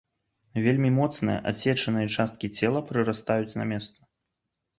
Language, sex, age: Belarusian, male, 19-29